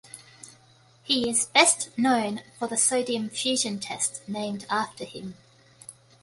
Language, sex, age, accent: English, female, 30-39, Australian English